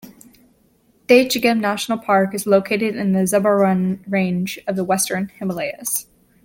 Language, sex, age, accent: English, female, 19-29, United States English